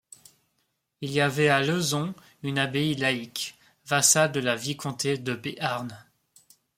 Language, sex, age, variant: French, male, 19-29, Français de métropole